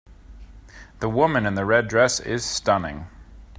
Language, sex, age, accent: English, male, 30-39, United States English